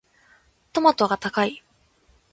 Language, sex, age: Japanese, female, under 19